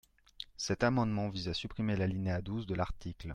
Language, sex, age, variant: French, male, 30-39, Français de métropole